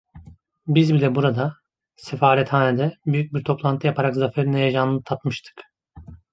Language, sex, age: Turkish, male, 30-39